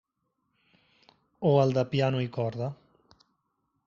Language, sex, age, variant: Catalan, male, 19-29, Central